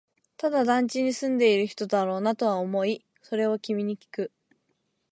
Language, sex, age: Japanese, female, 19-29